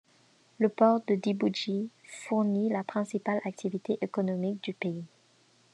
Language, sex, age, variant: French, female, under 19, Français de métropole